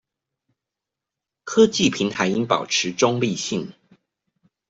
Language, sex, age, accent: Chinese, male, 30-39, 出生地：臺南市